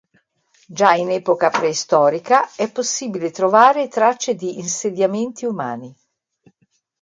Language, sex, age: Italian, female, 60-69